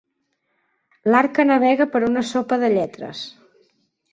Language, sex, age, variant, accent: Catalan, female, 30-39, Central, Neutre